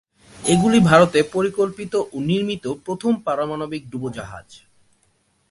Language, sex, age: Bengali, male, 19-29